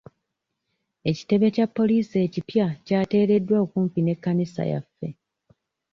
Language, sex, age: Ganda, female, 19-29